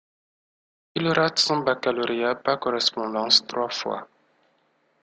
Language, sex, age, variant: French, male, 30-39, Français d'Afrique subsaharienne et des îles africaines